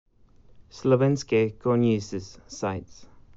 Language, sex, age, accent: English, male, 30-39, Canadian English